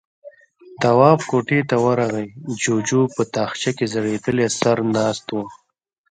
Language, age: Pashto, 19-29